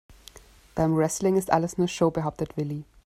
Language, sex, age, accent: German, female, 30-39, Österreichisches Deutsch